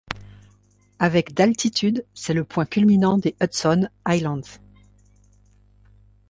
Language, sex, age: French, female, 50-59